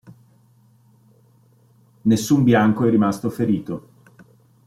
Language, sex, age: Italian, male, 40-49